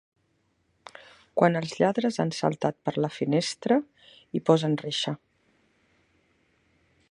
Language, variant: Catalan, Central